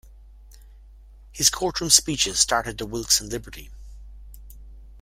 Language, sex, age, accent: English, male, 40-49, Irish English